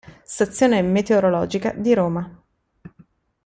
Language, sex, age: Italian, female, 30-39